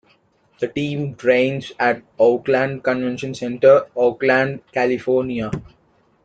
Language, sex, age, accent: English, male, 19-29, India and South Asia (India, Pakistan, Sri Lanka)